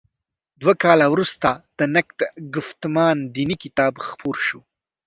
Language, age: Pashto, under 19